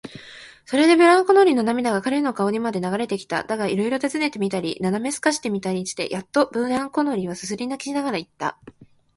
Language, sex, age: Japanese, female, 19-29